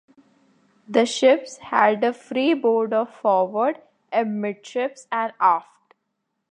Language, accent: English, India and South Asia (India, Pakistan, Sri Lanka)